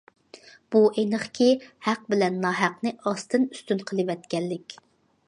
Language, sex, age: Uyghur, female, 19-29